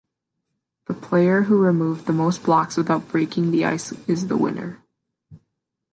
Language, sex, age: English, female, under 19